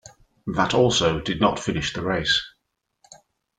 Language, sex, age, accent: English, male, 40-49, England English